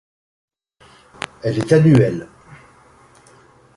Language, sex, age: French, male, 40-49